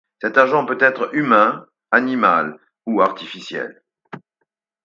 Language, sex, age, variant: French, male, 60-69, Français de métropole